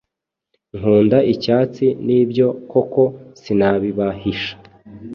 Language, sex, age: Kinyarwanda, male, 40-49